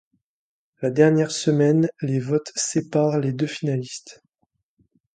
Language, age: French, 19-29